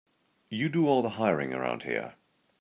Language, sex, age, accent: English, male, 30-39, England English